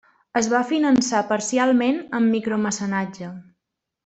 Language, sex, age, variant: Catalan, female, 19-29, Central